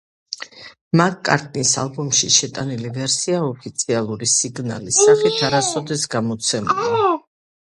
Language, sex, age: Georgian, female, 50-59